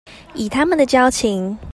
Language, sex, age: Chinese, female, 19-29